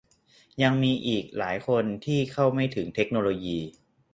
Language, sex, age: Thai, male, 19-29